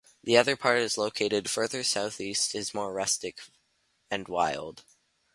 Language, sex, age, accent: English, male, under 19, Canadian English